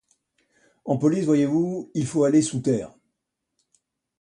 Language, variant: French, Français de métropole